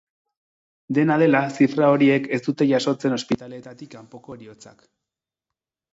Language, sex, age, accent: Basque, male, 40-49, Erdialdekoa edo Nafarra (Gipuzkoa, Nafarroa)